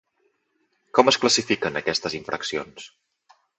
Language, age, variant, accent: Catalan, 30-39, Central, central